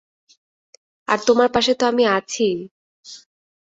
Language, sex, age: Bengali, female, 19-29